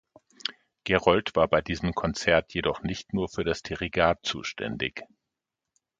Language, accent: German, Deutschland Deutsch